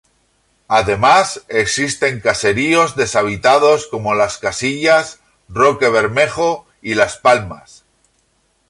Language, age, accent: Spanish, 40-49, España: Centro-Sur peninsular (Madrid, Toledo, Castilla-La Mancha)